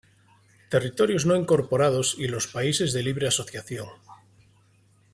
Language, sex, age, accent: Spanish, male, 40-49, España: Norte peninsular (Asturias, Castilla y León, Cantabria, País Vasco, Navarra, Aragón, La Rioja, Guadalajara, Cuenca)